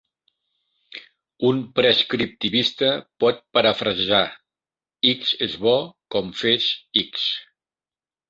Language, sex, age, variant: Catalan, male, 60-69, Central